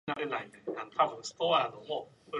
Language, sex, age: English, male, under 19